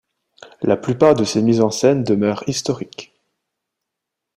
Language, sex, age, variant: French, male, 19-29, Français de métropole